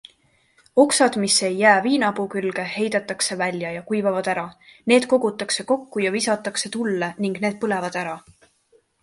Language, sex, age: Estonian, female, 19-29